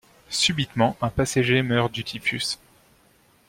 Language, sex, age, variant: French, male, 19-29, Français de métropole